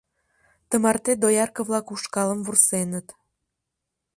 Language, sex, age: Mari, female, 19-29